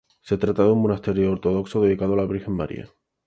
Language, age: Spanish, 19-29